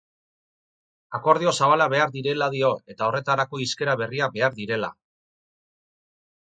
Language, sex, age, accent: Basque, male, 50-59, Mendebalekoa (Araba, Bizkaia, Gipuzkoako mendebaleko herri batzuk)